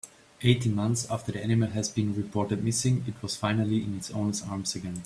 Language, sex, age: English, male, 30-39